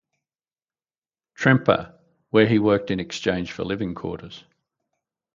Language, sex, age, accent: English, male, 60-69, Australian English